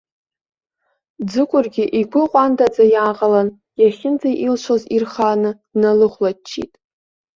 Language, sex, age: Abkhazian, female, under 19